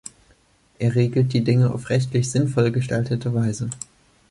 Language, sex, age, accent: German, male, 19-29, Deutschland Deutsch